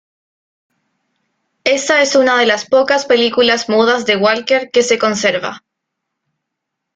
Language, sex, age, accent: Spanish, female, 19-29, Chileno: Chile, Cuyo